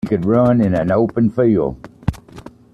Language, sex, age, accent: English, male, 50-59, United States English